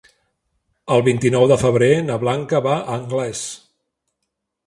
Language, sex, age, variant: Catalan, male, 40-49, Central